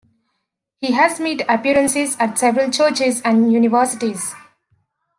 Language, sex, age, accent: English, female, 19-29, United States English